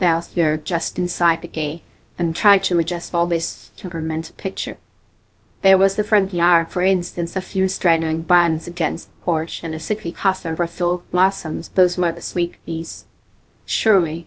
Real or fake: fake